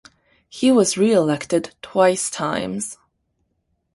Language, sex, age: English, female, 19-29